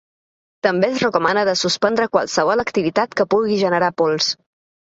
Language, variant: Catalan, Balear